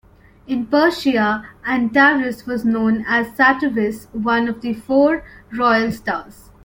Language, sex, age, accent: English, female, 19-29, India and South Asia (India, Pakistan, Sri Lanka)